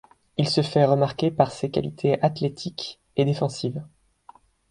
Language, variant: French, Français de métropole